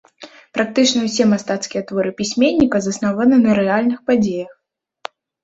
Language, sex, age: Belarusian, female, under 19